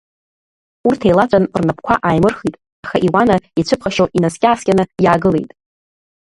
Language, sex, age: Abkhazian, female, under 19